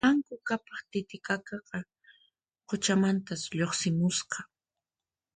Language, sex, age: Puno Quechua, female, 30-39